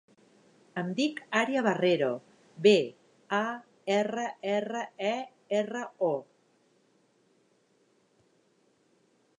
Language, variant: Catalan, Central